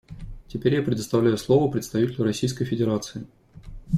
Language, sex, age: Russian, male, 30-39